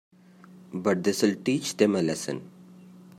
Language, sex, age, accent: English, male, 30-39, India and South Asia (India, Pakistan, Sri Lanka)